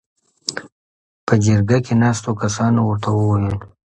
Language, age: Pashto, 30-39